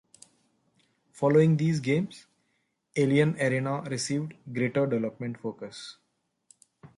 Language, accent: English, India and South Asia (India, Pakistan, Sri Lanka)